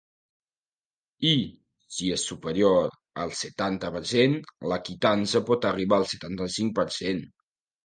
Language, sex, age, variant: Catalan, male, 19-29, Septentrional